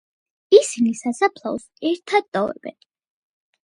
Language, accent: Georgian, ჩვეულებრივი